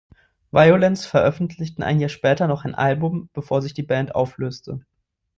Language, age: German, 19-29